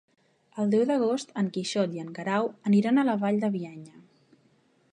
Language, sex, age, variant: Catalan, female, 19-29, Central